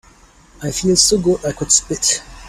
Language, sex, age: English, male, 19-29